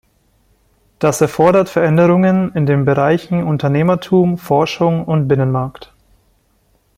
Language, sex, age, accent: German, female, 19-29, Deutschland Deutsch